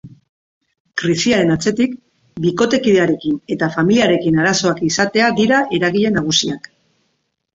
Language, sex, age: Basque, female, 40-49